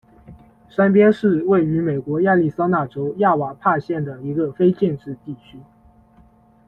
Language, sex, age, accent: Chinese, male, 19-29, 出生地：浙江省